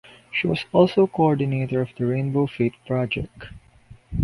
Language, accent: English, Filipino